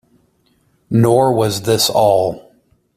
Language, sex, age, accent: English, male, 30-39, United States English